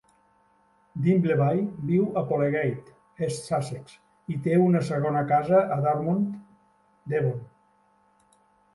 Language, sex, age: Catalan, male, 70-79